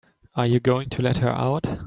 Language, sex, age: English, male, 19-29